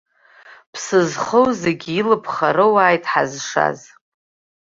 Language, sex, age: Abkhazian, female, 40-49